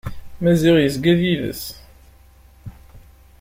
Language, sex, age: Kabyle, male, 19-29